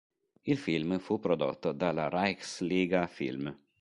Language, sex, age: Italian, male, 40-49